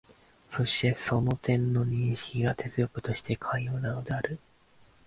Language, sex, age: Japanese, male, 19-29